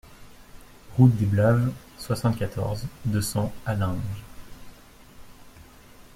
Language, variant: French, Français de métropole